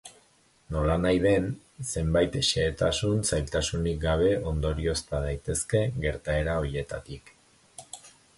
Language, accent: Basque, Erdialdekoa edo Nafarra (Gipuzkoa, Nafarroa)